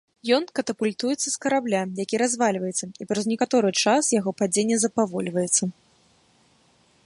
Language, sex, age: Belarusian, female, 19-29